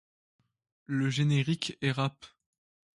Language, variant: French, Français de métropole